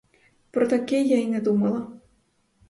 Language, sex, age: Ukrainian, female, 19-29